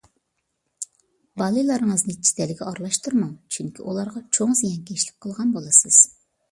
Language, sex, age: Uyghur, female, under 19